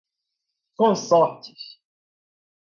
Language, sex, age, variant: Portuguese, male, 19-29, Portuguese (Brasil)